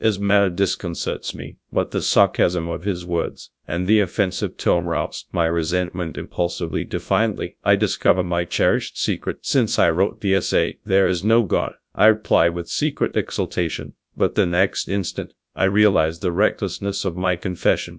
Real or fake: fake